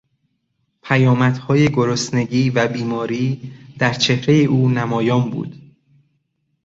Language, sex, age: Persian, male, 30-39